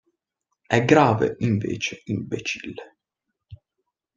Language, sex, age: Italian, male, 19-29